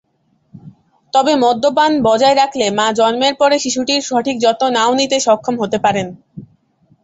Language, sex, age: Bengali, female, under 19